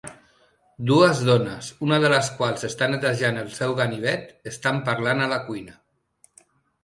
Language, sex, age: Catalan, male, 50-59